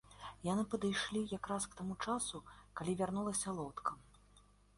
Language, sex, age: Belarusian, female, 30-39